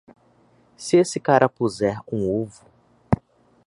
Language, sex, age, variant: Portuguese, male, 19-29, Portuguese (Brasil)